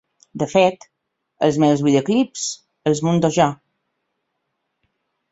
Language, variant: Catalan, Balear